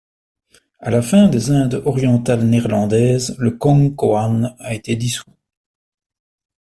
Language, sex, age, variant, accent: French, male, 50-59, Français d'Europe, Français de Belgique